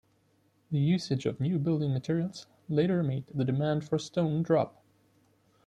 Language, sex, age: English, male, 19-29